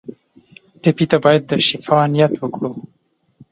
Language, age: Pashto, 30-39